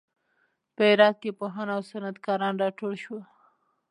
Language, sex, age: Pashto, female, 19-29